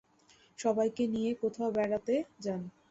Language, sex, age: Bengali, female, 19-29